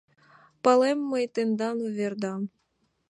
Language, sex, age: Mari, female, 19-29